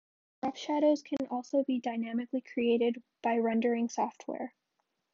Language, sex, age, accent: English, female, under 19, United States English